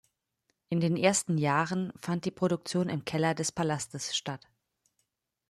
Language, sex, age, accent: German, female, 30-39, Deutschland Deutsch